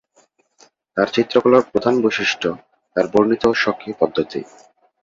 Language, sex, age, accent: Bengali, male, 19-29, Native